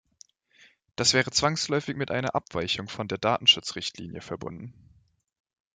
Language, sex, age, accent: German, male, 19-29, Deutschland Deutsch